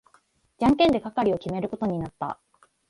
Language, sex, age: Japanese, female, 19-29